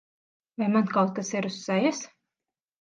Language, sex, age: Latvian, female, 30-39